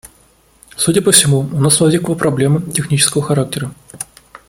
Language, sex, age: Russian, male, 19-29